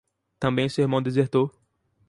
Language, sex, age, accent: Portuguese, male, 19-29, Mineiro